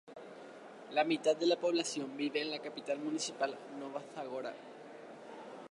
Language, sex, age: Spanish, male, under 19